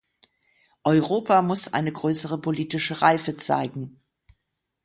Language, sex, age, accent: German, female, 50-59, Deutschland Deutsch